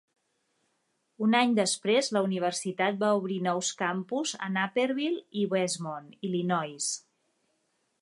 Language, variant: Catalan, Septentrional